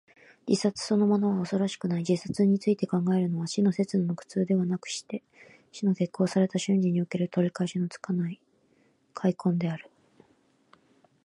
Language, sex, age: Japanese, female, 19-29